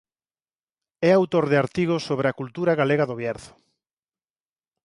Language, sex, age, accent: Galician, male, 40-49, Normativo (estándar)